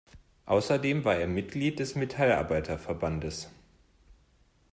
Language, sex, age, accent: German, male, 19-29, Deutschland Deutsch